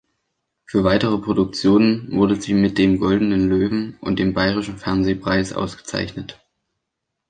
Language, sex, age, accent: German, male, under 19, Deutschland Deutsch